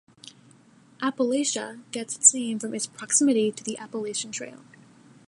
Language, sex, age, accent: English, female, 19-29, United States English